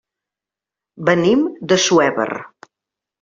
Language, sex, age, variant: Catalan, female, 50-59, Central